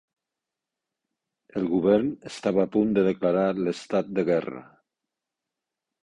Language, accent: Catalan, aprenent (recent, des del castellà)